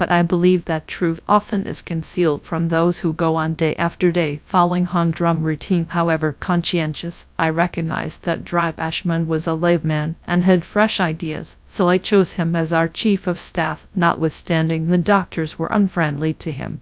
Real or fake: fake